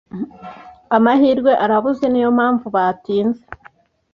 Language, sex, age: Kinyarwanda, female, 19-29